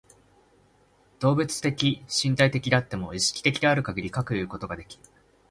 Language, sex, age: Japanese, male, 19-29